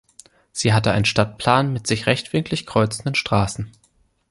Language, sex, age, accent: German, male, 19-29, Deutschland Deutsch